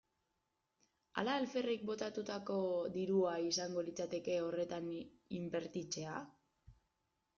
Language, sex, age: Basque, female, 19-29